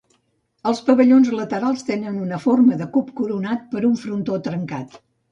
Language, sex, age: Catalan, female, 70-79